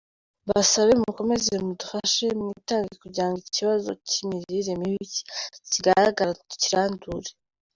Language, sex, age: Kinyarwanda, female, under 19